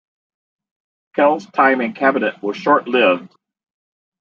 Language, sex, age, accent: English, male, 50-59, United States English